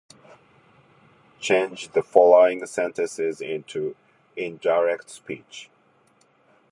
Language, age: English, 50-59